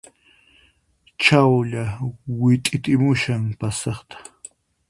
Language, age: Puno Quechua, 19-29